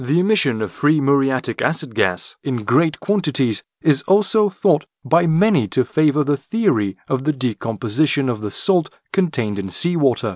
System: none